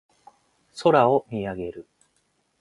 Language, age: Japanese, 40-49